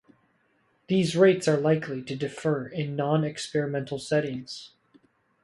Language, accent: English, United States English